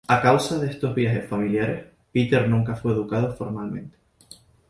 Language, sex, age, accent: Spanish, male, 19-29, España: Islas Canarias